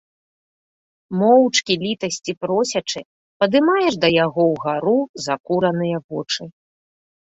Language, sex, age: Belarusian, female, 30-39